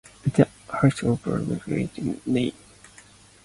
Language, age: English, 19-29